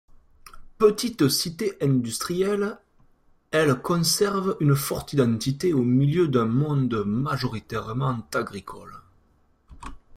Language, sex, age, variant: French, male, 19-29, Français de métropole